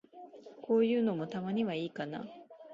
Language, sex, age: Japanese, female, 40-49